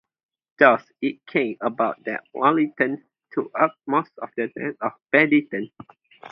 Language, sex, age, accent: English, male, 19-29, Malaysian English